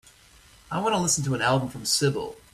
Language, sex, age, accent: English, male, 40-49, United States English